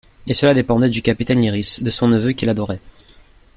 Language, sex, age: French, male, under 19